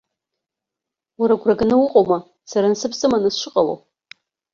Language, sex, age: Abkhazian, female, 30-39